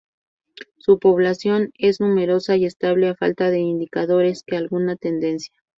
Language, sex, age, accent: Spanish, female, 30-39, México